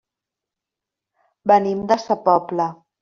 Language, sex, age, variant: Catalan, female, 50-59, Central